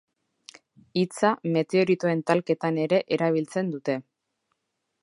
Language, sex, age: Basque, female, 30-39